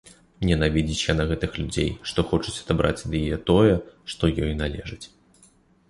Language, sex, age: Belarusian, male, 19-29